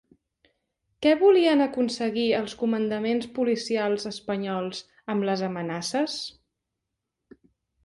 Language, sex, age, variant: Catalan, female, 19-29, Central